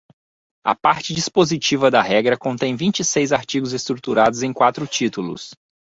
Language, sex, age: Portuguese, male, 19-29